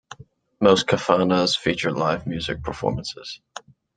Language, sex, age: English, male, 19-29